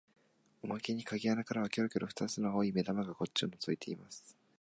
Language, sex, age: Japanese, male, 19-29